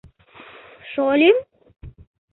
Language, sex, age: Mari, male, under 19